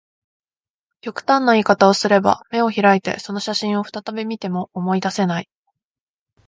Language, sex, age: Japanese, female, 19-29